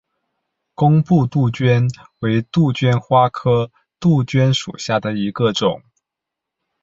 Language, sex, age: Chinese, male, 30-39